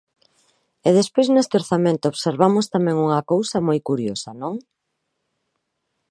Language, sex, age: Galician, female, 40-49